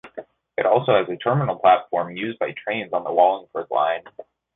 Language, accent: English, United States English